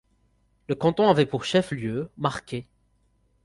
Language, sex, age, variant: French, male, 19-29, Français du nord de l'Afrique